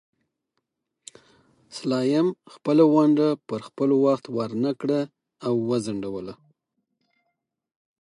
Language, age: Pashto, 30-39